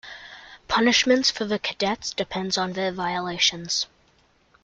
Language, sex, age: English, male, under 19